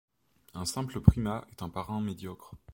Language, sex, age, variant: French, male, 19-29, Français de métropole